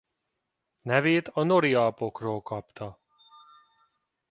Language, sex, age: Hungarian, male, 40-49